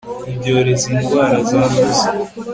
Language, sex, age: Kinyarwanda, male, 19-29